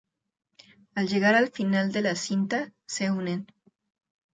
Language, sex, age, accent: Spanish, female, 30-39, México